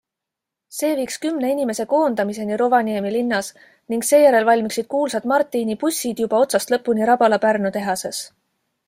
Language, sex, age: Estonian, female, 40-49